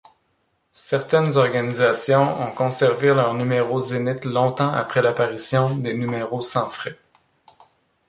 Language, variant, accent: French, Français d'Amérique du Nord, Français du Canada